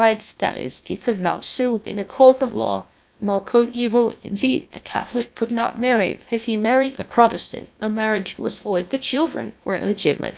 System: TTS, GlowTTS